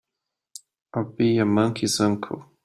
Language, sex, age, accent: English, male, 19-29, United States English